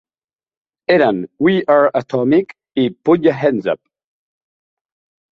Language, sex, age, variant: Catalan, male, 30-39, Central